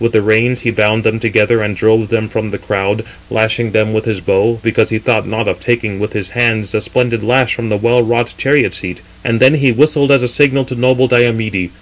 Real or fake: real